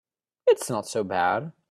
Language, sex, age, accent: English, male, 19-29, United States English